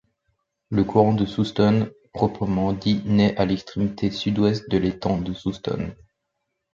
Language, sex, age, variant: French, male, 19-29, Français de métropole